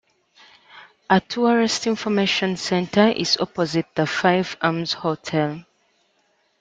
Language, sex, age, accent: English, female, 19-29, England English